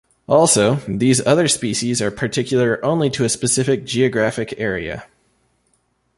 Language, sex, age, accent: English, male, 19-29, United States English